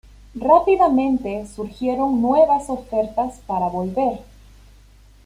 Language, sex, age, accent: Spanish, female, 30-39, Andino-Pacífico: Colombia, Perú, Ecuador, oeste de Bolivia y Venezuela andina